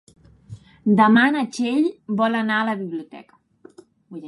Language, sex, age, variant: Catalan, female, 19-29, Central